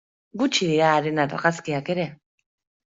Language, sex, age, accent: Basque, female, 30-39, Mendebalekoa (Araba, Bizkaia, Gipuzkoako mendebaleko herri batzuk)